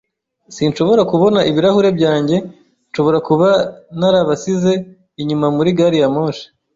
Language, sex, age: Kinyarwanda, male, 30-39